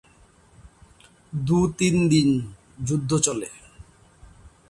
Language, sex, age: Bengali, male, 30-39